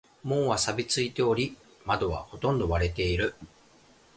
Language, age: Japanese, 40-49